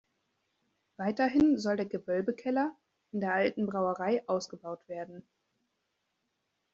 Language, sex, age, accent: German, female, 19-29, Deutschland Deutsch